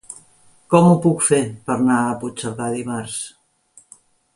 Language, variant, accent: Catalan, Central, central